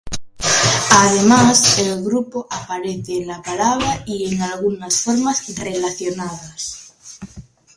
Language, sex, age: Spanish, female, 19-29